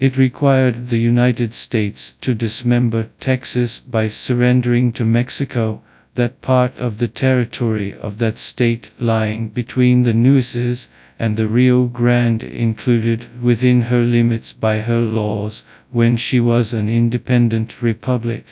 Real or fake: fake